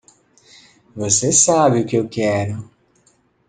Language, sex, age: Portuguese, male, 30-39